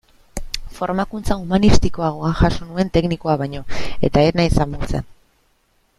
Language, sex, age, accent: Basque, female, 30-39, Mendebalekoa (Araba, Bizkaia, Gipuzkoako mendebaleko herri batzuk)